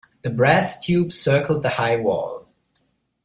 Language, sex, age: English, male, 30-39